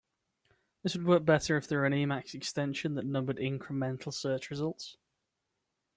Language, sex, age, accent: English, male, 30-39, England English